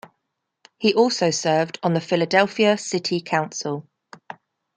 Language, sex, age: English, female, 30-39